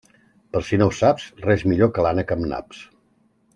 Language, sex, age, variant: Catalan, male, 40-49, Central